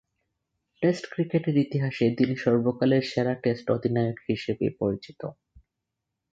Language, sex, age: Bengali, male, 19-29